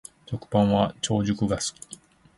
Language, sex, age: Japanese, male, 40-49